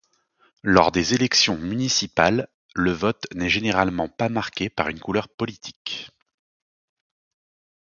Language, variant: French, Français de métropole